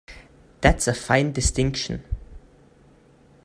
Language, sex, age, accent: English, male, under 19, United States English